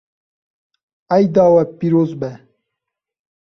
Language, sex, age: Kurdish, male, 19-29